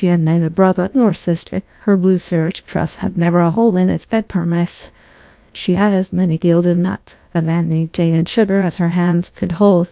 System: TTS, GlowTTS